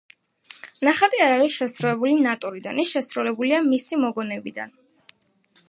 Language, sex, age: Georgian, female, 30-39